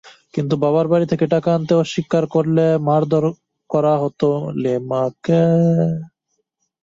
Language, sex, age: Bengali, male, 19-29